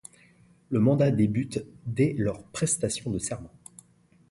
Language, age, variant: French, 40-49, Français de métropole